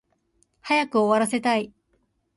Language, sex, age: Japanese, female, 30-39